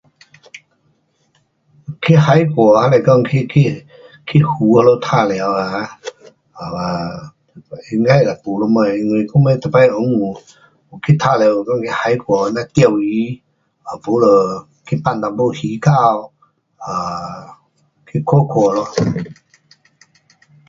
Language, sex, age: Pu-Xian Chinese, male, 60-69